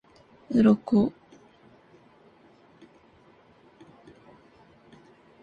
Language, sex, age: Japanese, female, 19-29